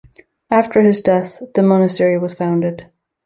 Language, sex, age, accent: English, female, 19-29, United States English